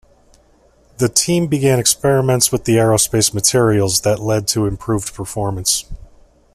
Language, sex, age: English, male, 30-39